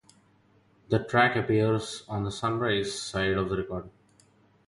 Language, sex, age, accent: English, male, 30-39, India and South Asia (India, Pakistan, Sri Lanka)